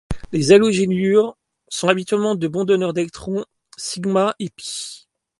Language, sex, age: French, male, 40-49